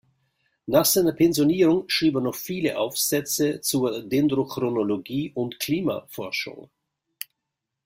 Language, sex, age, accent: German, male, 50-59, Schweizerdeutsch